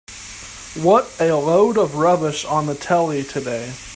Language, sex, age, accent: English, male, 30-39, United States English